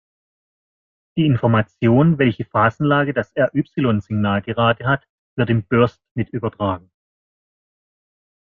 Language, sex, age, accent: German, male, 40-49, Deutschland Deutsch